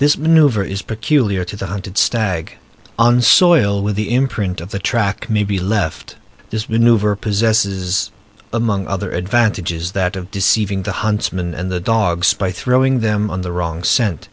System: none